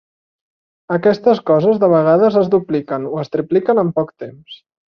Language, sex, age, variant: Catalan, male, 30-39, Central